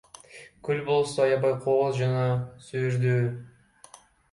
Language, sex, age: Kyrgyz, male, under 19